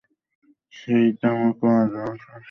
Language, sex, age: Bengali, male, under 19